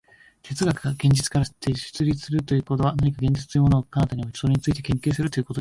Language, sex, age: Japanese, male, 19-29